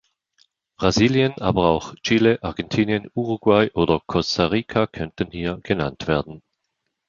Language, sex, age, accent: German, male, 50-59, Schweizerdeutsch